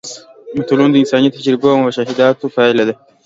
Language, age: Pashto, under 19